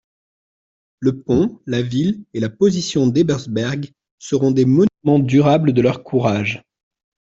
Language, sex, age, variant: French, male, 30-39, Français de métropole